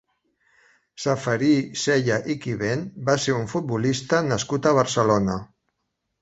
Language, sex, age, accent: Catalan, male, 50-59, Barceloní